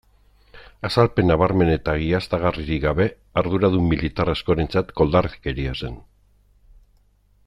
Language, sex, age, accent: Basque, male, 50-59, Erdialdekoa edo Nafarra (Gipuzkoa, Nafarroa)